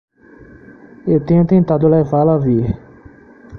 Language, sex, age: Portuguese, male, 30-39